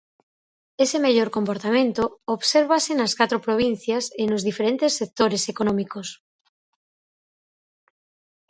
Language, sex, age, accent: Galician, female, 40-49, Normativo (estándar)